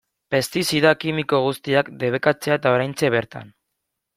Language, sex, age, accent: Basque, male, 19-29, Mendebalekoa (Araba, Bizkaia, Gipuzkoako mendebaleko herri batzuk)